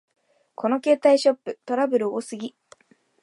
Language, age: Japanese, 19-29